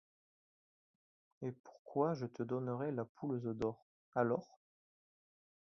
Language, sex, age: French, male, 30-39